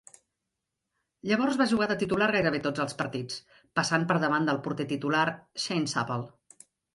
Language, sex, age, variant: Catalan, female, 50-59, Central